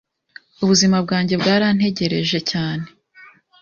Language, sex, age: Kinyarwanda, female, 19-29